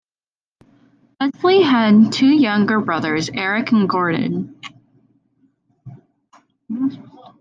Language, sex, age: English, female, under 19